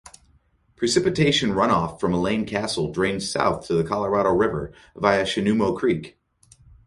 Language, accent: English, United States English